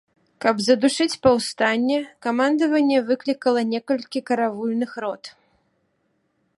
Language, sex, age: Belarusian, female, 30-39